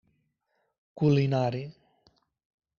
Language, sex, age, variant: Catalan, male, 19-29, Central